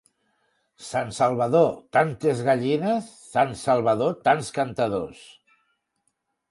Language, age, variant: Catalan, 60-69, Tortosí